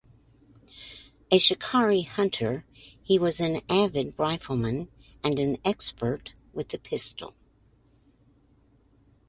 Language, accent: English, United States English